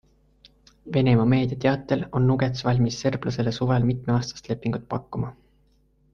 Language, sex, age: Estonian, male, 19-29